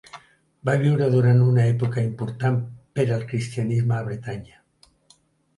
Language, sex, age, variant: Catalan, male, 70-79, Central